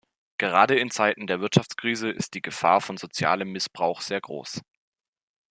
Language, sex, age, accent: German, male, 19-29, Deutschland Deutsch